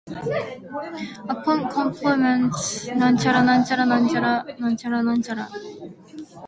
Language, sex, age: English, female, 19-29